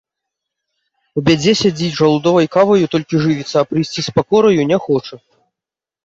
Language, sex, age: Belarusian, male, 19-29